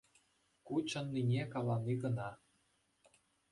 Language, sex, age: Chuvash, male, 19-29